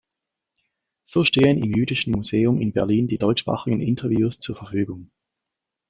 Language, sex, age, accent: German, male, 30-39, Schweizerdeutsch